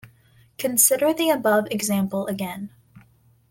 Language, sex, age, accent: English, female, under 19, United States English